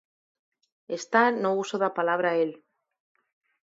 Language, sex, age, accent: Galician, female, 50-59, Normativo (estándar)